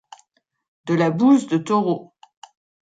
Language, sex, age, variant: French, female, 40-49, Français de métropole